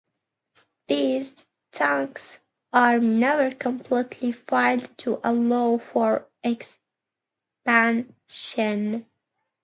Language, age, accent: English, 19-29, United States English